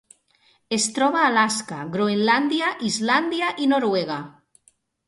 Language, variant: Catalan, Nord-Occidental